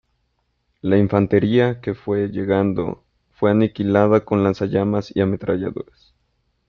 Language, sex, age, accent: Spanish, male, 19-29, México